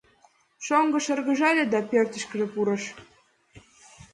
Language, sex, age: Mari, female, 19-29